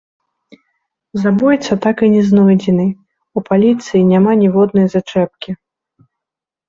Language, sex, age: Belarusian, female, 19-29